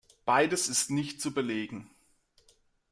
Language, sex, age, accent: German, male, 19-29, Deutschland Deutsch